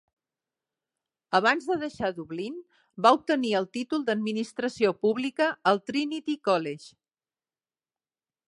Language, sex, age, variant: Catalan, female, 60-69, Central